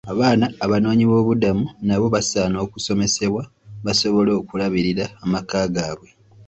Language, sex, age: Ganda, male, 19-29